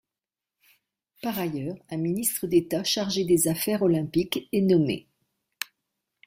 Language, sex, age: French, female, 60-69